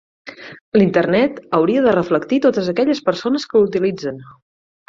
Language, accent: Catalan, Empordanès